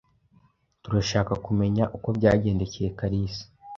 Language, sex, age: Kinyarwanda, male, under 19